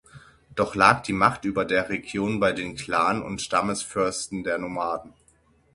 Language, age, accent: German, 30-39, Deutschland Deutsch